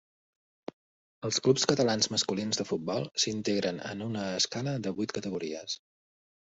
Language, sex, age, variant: Catalan, male, 40-49, Central